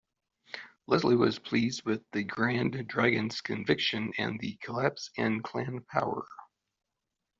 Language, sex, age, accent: English, male, 40-49, United States English